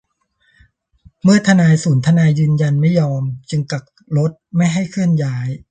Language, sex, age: Thai, male, 40-49